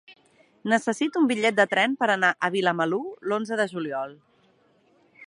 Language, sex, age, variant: Catalan, female, 40-49, Central